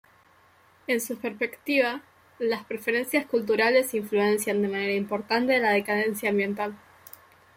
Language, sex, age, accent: Spanish, female, 19-29, Rioplatense: Argentina, Uruguay, este de Bolivia, Paraguay